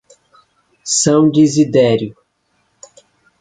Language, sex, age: Portuguese, male, 19-29